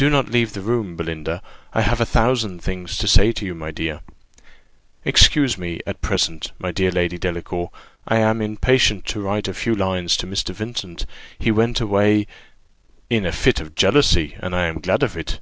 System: none